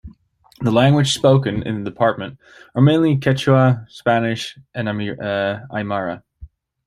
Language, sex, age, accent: English, male, 30-39, United States English